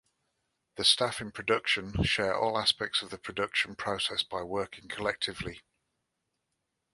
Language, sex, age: English, male, 40-49